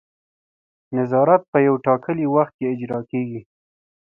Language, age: Pashto, 19-29